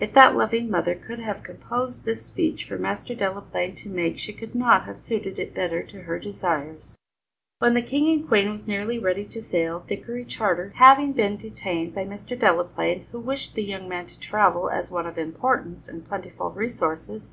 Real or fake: real